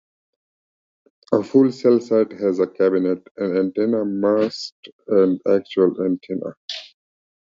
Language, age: English, 30-39